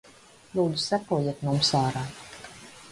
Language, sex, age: Latvian, female, 50-59